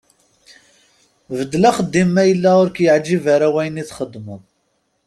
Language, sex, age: Kabyle, male, 30-39